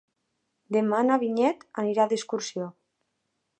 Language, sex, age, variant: Catalan, female, 19-29, Nord-Occidental